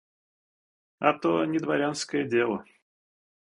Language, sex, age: Russian, male, 30-39